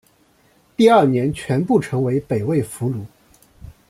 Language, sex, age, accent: Chinese, male, 19-29, 出生地：江苏省